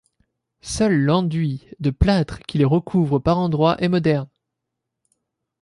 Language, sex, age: French, male, under 19